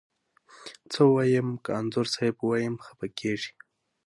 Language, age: Pashto, 19-29